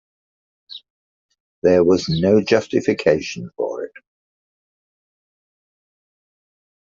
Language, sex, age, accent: English, male, 80-89, England English